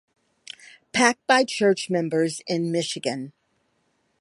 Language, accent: English, United States English